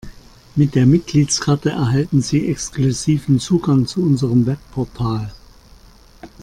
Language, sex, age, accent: German, male, 50-59, Deutschland Deutsch